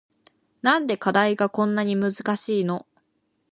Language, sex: Japanese, female